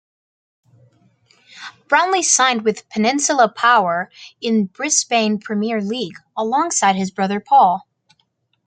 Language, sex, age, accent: English, female, under 19, United States English